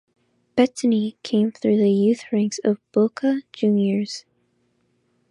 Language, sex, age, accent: English, female, under 19, United States English